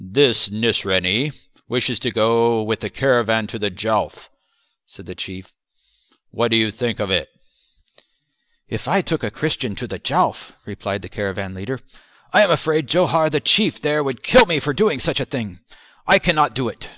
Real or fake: real